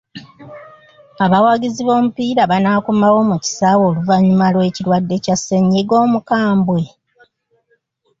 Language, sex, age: Ganda, female, 60-69